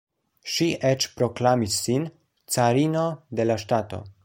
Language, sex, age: Esperanto, male, 19-29